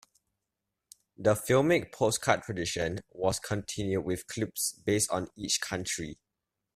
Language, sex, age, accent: English, male, under 19, Singaporean English